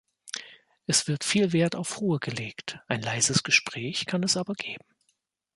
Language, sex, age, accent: German, male, 30-39, Deutschland Deutsch